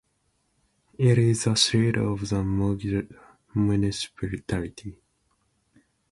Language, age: English, 19-29